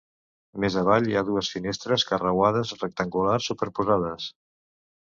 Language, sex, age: Catalan, male, 60-69